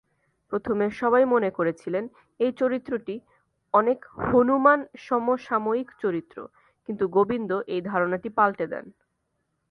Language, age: Bengali, 19-29